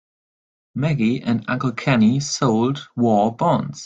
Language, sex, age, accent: English, male, 19-29, England English